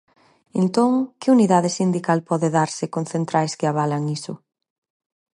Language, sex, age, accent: Galician, female, 30-39, Normativo (estándar)